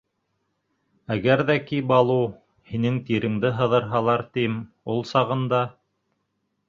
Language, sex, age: Bashkir, male, 30-39